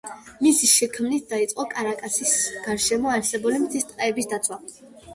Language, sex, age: Georgian, female, 19-29